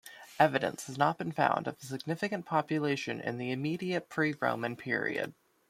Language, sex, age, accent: English, male, under 19, United States English